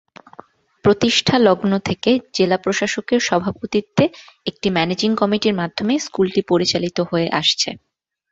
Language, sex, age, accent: Bengali, female, 19-29, প্রমিত বাংলা